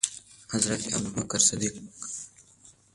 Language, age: Pashto, under 19